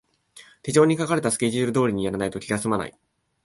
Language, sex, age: Japanese, male, 19-29